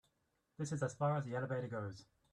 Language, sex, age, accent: English, male, 19-29, England English